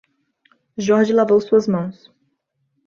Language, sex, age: Portuguese, female, 19-29